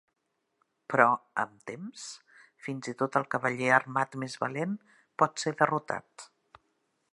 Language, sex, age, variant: Catalan, female, 50-59, Central